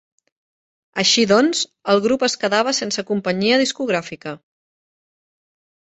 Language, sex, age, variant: Catalan, female, 30-39, Central